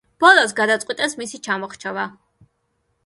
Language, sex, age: Georgian, female, 19-29